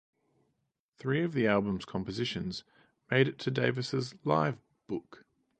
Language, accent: English, Australian English